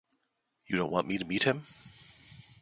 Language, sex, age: English, male, 40-49